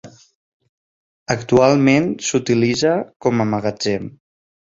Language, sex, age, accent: Catalan, male, 19-29, valencià; valencià meridional